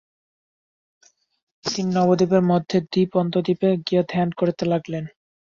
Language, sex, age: Bengali, male, 19-29